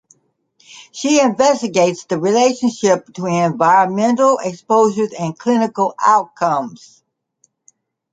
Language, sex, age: English, female, 60-69